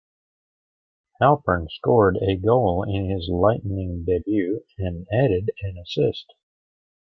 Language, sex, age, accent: English, male, 70-79, United States English